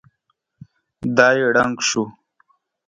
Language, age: Pashto, 19-29